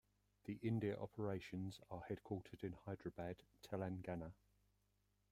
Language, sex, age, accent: English, male, 50-59, England English